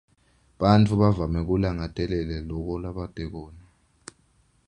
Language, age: Swati, 19-29